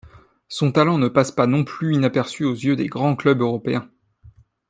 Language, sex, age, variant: French, male, 19-29, Français de métropole